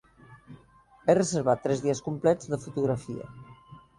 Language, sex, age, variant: Catalan, female, 50-59, Central